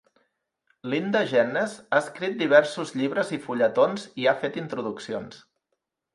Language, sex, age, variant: Catalan, male, 40-49, Central